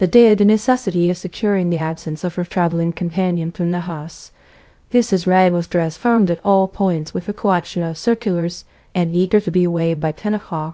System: TTS, VITS